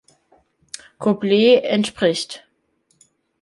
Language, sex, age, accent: German, male, under 19, Deutschland Deutsch